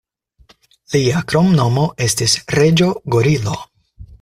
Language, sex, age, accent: Esperanto, male, 19-29, Internacia